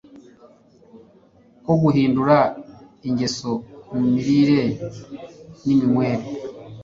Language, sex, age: Kinyarwanda, male, 30-39